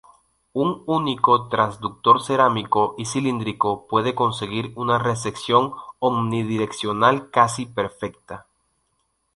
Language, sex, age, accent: Spanish, male, 19-29, Andino-Pacífico: Colombia, Perú, Ecuador, oeste de Bolivia y Venezuela andina